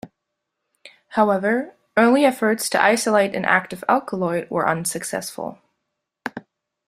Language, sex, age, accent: English, female, 19-29, United States English